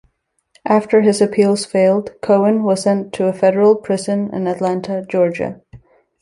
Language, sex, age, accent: English, female, 19-29, United States English